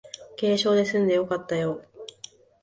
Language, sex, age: Japanese, female, 19-29